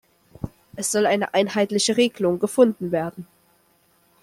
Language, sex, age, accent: German, male, under 19, Deutschland Deutsch